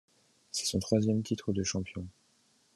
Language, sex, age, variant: French, male, under 19, Français de métropole